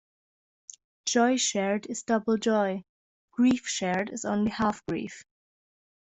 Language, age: English, under 19